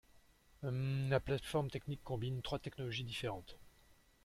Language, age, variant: French, 30-39, Français de métropole